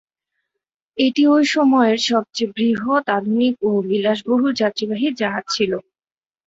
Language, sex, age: Bengali, female, 19-29